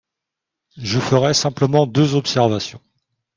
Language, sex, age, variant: French, male, 30-39, Français de métropole